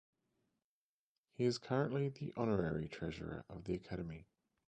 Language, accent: English, Australian English